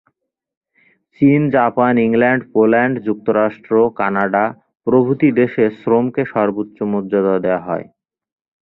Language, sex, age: Bengali, male, 19-29